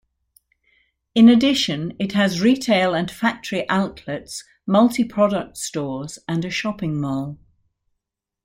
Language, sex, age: English, female, 60-69